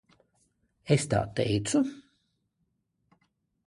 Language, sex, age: Latvian, male, 40-49